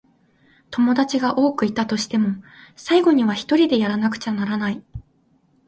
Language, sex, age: Japanese, female, 19-29